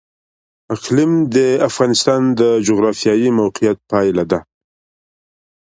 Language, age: Pashto, 19-29